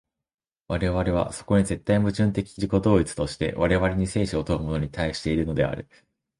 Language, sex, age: Japanese, male, under 19